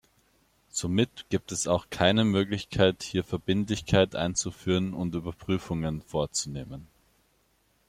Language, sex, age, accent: German, male, 19-29, Österreichisches Deutsch